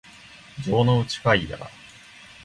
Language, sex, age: Japanese, male, 19-29